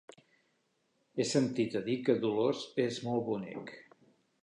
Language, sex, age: Catalan, male, 50-59